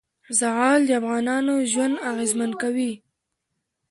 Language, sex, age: Pashto, female, 19-29